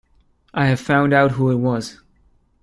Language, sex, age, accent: English, male, 19-29, United States English